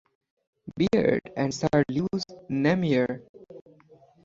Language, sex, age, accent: English, male, 19-29, United States English